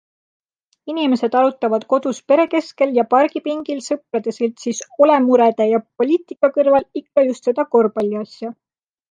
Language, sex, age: Estonian, female, 30-39